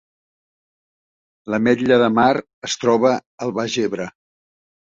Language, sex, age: Catalan, male, 70-79